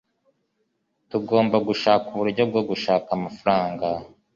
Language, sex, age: Kinyarwanda, male, 19-29